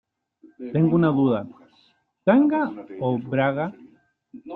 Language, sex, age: Spanish, male, 19-29